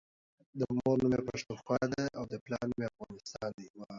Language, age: Pashto, under 19